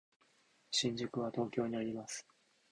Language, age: Japanese, 19-29